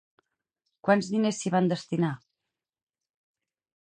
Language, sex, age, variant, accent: Catalan, female, 40-49, Central, Camp de Tarragona